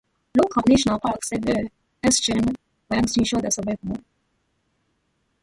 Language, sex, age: English, female, 30-39